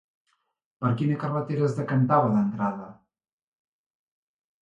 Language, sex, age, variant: Catalan, male, 50-59, Central